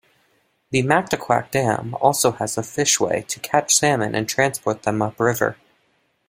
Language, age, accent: English, under 19, United States English